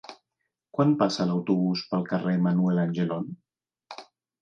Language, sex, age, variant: Catalan, male, 40-49, Central